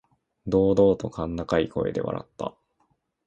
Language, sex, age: Japanese, male, 19-29